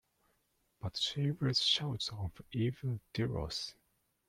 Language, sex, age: English, male, 40-49